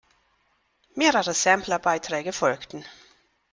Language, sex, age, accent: German, female, 40-49, Deutschland Deutsch